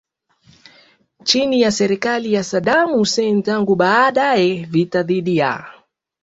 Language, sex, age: Swahili, male, 19-29